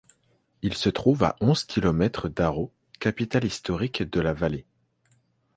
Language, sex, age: French, male, 19-29